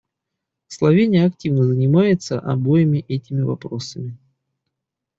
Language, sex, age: Russian, male, 30-39